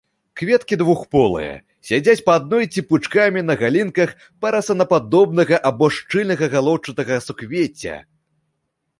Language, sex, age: Belarusian, male, 19-29